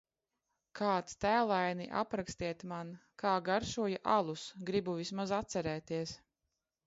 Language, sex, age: Latvian, female, 30-39